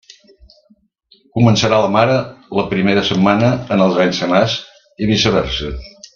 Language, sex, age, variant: Catalan, male, 70-79, Central